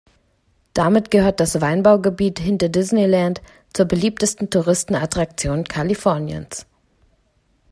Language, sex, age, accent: German, female, 30-39, Deutschland Deutsch